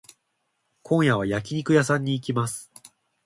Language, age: Japanese, 19-29